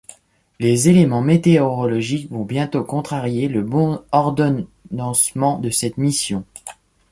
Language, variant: French, Français de métropole